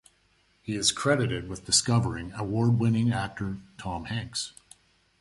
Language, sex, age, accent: English, male, 40-49, Canadian English